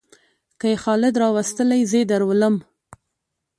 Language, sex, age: Pashto, female, 19-29